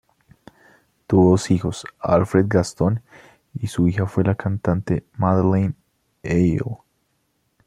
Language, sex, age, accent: Spanish, male, 19-29, Andino-Pacífico: Colombia, Perú, Ecuador, oeste de Bolivia y Venezuela andina